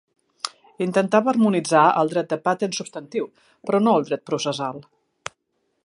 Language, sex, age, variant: Catalan, female, 50-59, Central